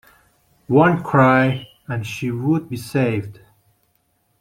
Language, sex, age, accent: English, male, 19-29, United States English